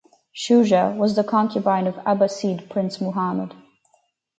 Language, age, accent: English, 19-29, Canadian English